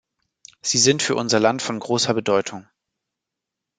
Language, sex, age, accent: German, male, 19-29, Deutschland Deutsch